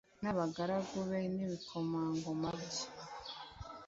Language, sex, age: Kinyarwanda, female, 40-49